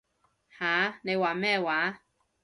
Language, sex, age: Cantonese, female, 30-39